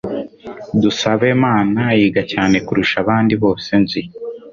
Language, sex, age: Kinyarwanda, male, 19-29